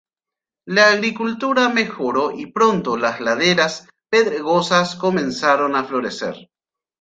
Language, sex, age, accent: Spanish, male, 40-49, Rioplatense: Argentina, Uruguay, este de Bolivia, Paraguay